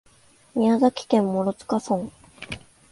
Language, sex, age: Japanese, female, 19-29